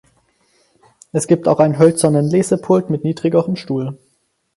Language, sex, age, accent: German, male, under 19, Deutschland Deutsch